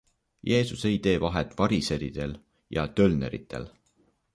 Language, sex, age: Estonian, male, 19-29